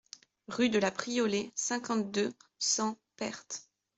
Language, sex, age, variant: French, female, 19-29, Français de métropole